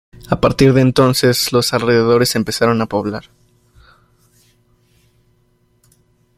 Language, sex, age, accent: Spanish, male, 19-29, México